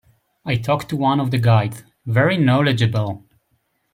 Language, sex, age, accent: English, male, 30-39, United States English